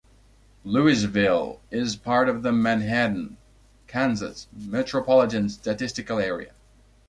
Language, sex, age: English, male, 19-29